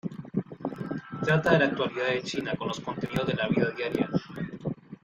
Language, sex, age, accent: Spanish, male, 19-29, América central